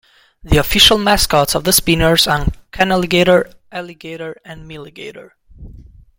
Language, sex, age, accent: English, male, 19-29, United States English